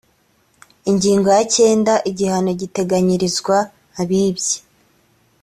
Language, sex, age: Kinyarwanda, female, 19-29